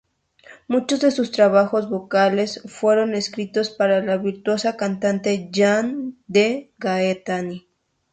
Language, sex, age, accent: Spanish, female, 19-29, México